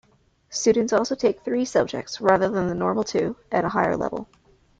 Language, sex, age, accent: English, female, under 19, United States English